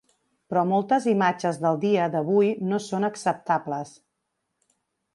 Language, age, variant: Catalan, 40-49, Central